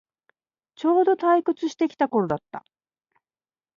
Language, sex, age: Japanese, female, 40-49